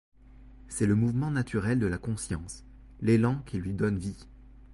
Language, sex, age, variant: French, male, 19-29, Français de métropole